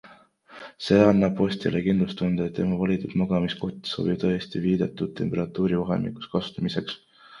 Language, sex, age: Estonian, male, 19-29